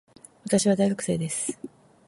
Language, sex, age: Japanese, female, 40-49